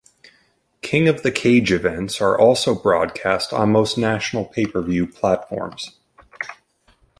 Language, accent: English, United States English